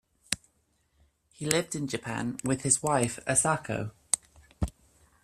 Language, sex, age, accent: English, female, 19-29, England English